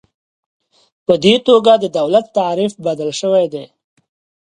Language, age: Pashto, 19-29